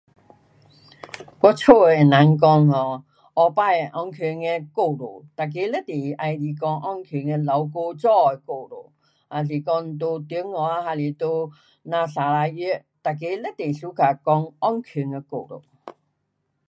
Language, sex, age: Pu-Xian Chinese, female, 70-79